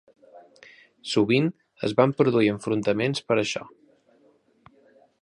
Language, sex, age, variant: Catalan, male, 30-39, Central